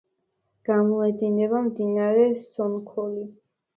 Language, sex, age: Georgian, female, under 19